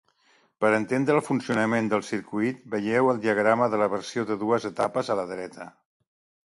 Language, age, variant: Catalan, 60-69, Central